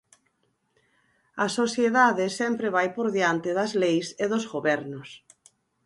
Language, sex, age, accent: Galician, female, 50-59, Atlántico (seseo e gheada)